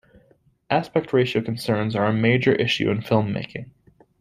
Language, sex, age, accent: English, male, under 19, United States English